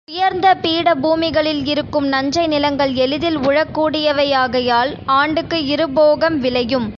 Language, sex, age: Tamil, female, under 19